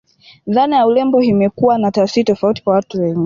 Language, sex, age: Swahili, female, 19-29